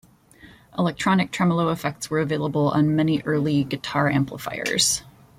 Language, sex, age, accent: English, female, 40-49, United States English